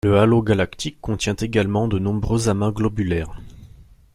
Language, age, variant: French, 30-39, Français de métropole